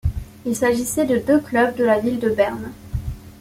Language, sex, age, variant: French, female, 19-29, Français de métropole